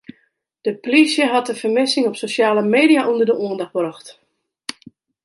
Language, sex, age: Western Frisian, female, 40-49